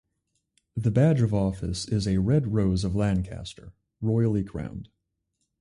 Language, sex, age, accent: English, male, 19-29, United States English